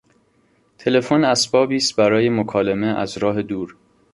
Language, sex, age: Persian, male, 19-29